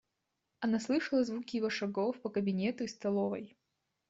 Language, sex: Russian, female